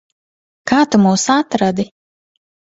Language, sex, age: Latvian, female, 30-39